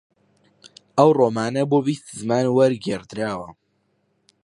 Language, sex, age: Central Kurdish, male, under 19